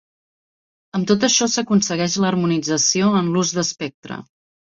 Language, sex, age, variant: Catalan, female, 30-39, Central